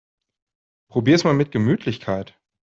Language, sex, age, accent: German, male, 30-39, Deutschland Deutsch